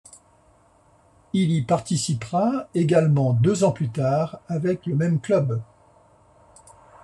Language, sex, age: French, male, 60-69